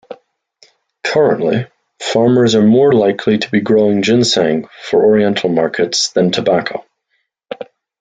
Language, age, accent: English, 19-29, Irish English